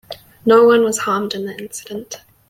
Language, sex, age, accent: English, female, 19-29, Southern African (South Africa, Zimbabwe, Namibia)